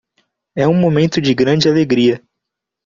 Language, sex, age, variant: Portuguese, male, 19-29, Portuguese (Brasil)